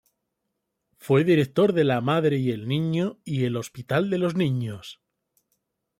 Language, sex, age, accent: Spanish, male, 40-49, España: Norte peninsular (Asturias, Castilla y León, Cantabria, País Vasco, Navarra, Aragón, La Rioja, Guadalajara, Cuenca)